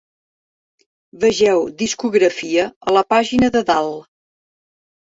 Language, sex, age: Catalan, female, 60-69